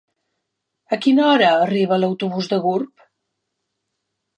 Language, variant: Catalan, Central